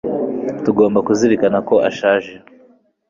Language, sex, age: Kinyarwanda, male, 19-29